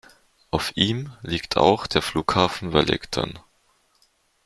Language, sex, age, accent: German, male, under 19, Deutschland Deutsch